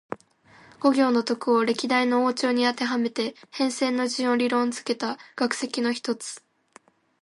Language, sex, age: Japanese, female, under 19